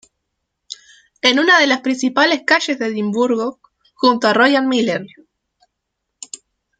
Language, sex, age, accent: Spanish, female, 19-29, Rioplatense: Argentina, Uruguay, este de Bolivia, Paraguay